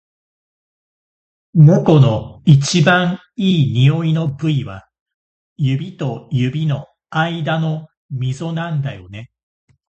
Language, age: Japanese, 40-49